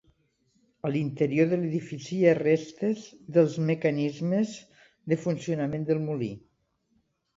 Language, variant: Catalan, Nord-Occidental